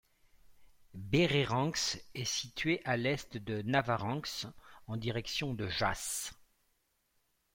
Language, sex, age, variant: French, male, 50-59, Français de métropole